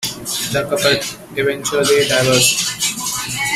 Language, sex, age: English, male, 19-29